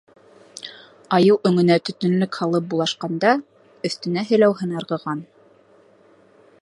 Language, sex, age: Bashkir, female, 19-29